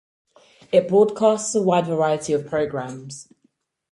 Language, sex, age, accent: English, female, 19-29, England English